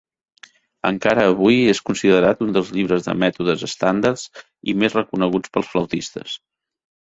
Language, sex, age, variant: Catalan, male, 50-59, Central